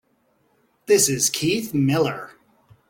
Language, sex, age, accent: English, male, 30-39, United States English